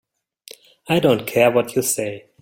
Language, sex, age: English, male, 30-39